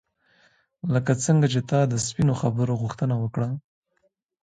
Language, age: Pashto, 19-29